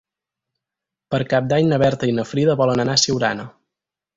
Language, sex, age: Catalan, male, 19-29